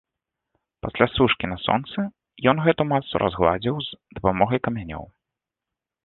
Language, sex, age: Belarusian, male, 19-29